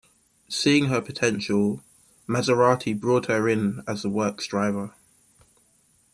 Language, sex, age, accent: English, male, 30-39, England English